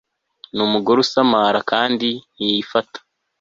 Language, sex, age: Kinyarwanda, male, under 19